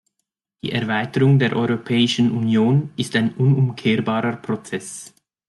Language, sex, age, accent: German, male, 30-39, Schweizerdeutsch